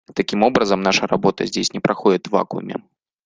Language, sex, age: Russian, male, 19-29